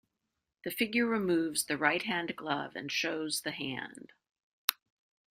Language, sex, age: English, female, 50-59